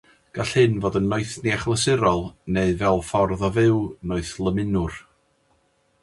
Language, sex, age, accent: Welsh, male, 40-49, Y Deyrnas Unedig Cymraeg